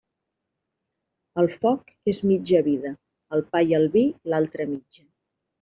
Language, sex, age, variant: Catalan, female, 50-59, Central